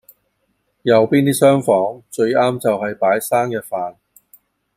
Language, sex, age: Cantonese, male, 40-49